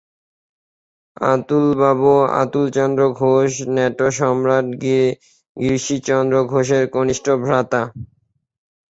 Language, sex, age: Bengali, male, 19-29